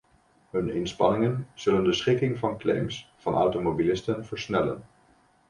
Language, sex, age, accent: Dutch, male, 19-29, Nederlands Nederlands